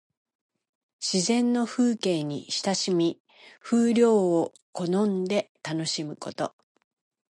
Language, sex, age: Japanese, female, 60-69